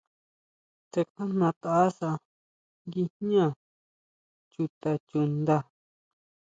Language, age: Huautla Mazatec, 30-39